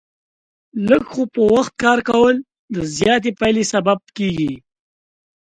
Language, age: Pashto, 19-29